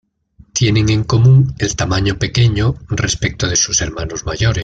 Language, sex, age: Spanish, male, 60-69